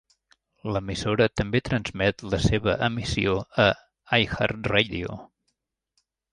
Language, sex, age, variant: Catalan, male, 50-59, Central